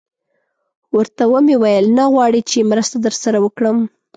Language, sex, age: Pashto, female, 30-39